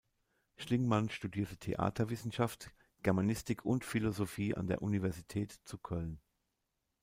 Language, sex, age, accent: German, male, 50-59, Deutschland Deutsch